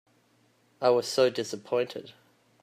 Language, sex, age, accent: English, male, 30-39, Australian English